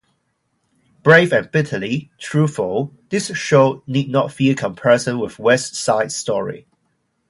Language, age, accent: English, 30-39, Hong Kong English